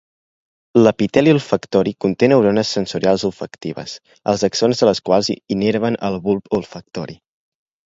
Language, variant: Catalan, Central